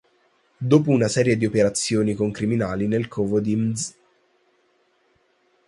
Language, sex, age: Italian, male, under 19